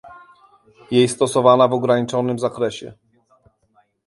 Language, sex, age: Polish, male, 40-49